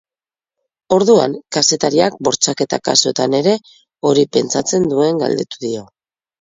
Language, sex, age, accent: Basque, female, 30-39, Mendebalekoa (Araba, Bizkaia, Gipuzkoako mendebaleko herri batzuk)